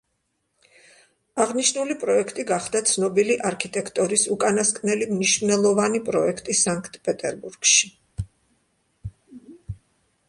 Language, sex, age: Georgian, female, 60-69